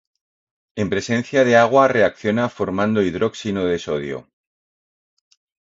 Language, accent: Spanish, España: Norte peninsular (Asturias, Castilla y León, Cantabria, País Vasco, Navarra, Aragón, La Rioja, Guadalajara, Cuenca)